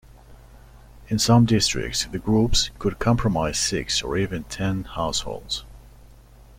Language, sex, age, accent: English, male, 30-39, England English